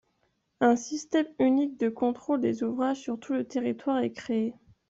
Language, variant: French, Français de métropole